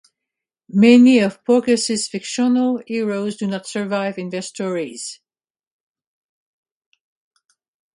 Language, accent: English, United States English